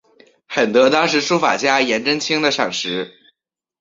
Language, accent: Chinese, 出生地：辽宁省